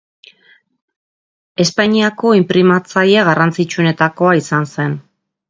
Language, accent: Basque, Mendebalekoa (Araba, Bizkaia, Gipuzkoako mendebaleko herri batzuk)